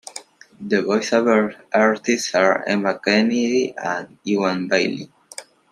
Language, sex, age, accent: English, male, under 19, United States English